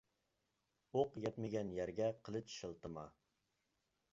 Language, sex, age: Uyghur, male, 19-29